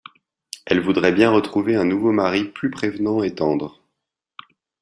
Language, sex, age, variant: French, male, 30-39, Français de métropole